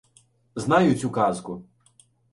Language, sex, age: Ukrainian, male, 19-29